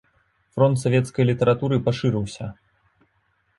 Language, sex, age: Belarusian, male, 19-29